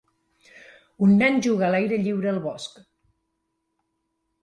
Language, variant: Catalan, Nord-Occidental